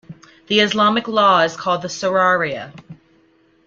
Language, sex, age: English, female, 19-29